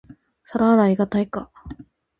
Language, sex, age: Japanese, female, 19-29